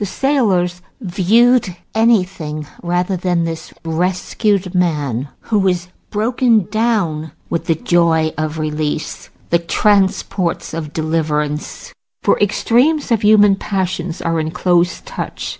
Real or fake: real